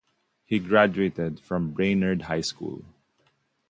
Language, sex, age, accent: English, male, 19-29, Filipino